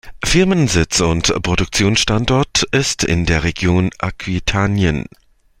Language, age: German, 30-39